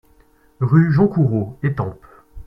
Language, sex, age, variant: French, male, 19-29, Français de métropole